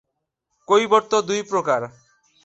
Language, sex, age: Bengali, male, 19-29